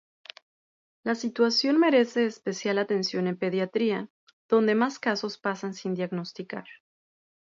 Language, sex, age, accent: Spanish, female, 30-39, México